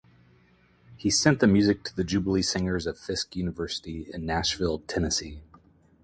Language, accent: English, United States English